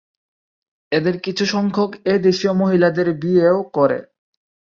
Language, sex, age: Bengali, male, 19-29